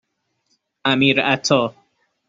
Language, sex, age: Persian, male, 19-29